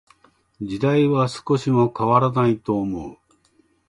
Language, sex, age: Japanese, male, 50-59